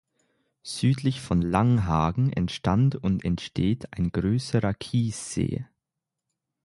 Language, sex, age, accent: German, male, 19-29, Deutschland Deutsch; Schweizerdeutsch